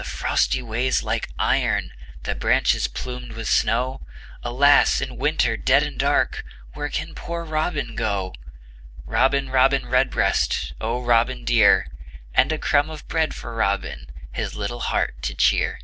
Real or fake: real